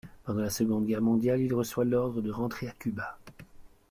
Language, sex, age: French, male, 30-39